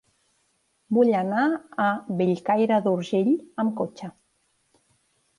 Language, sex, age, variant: Catalan, female, 50-59, Central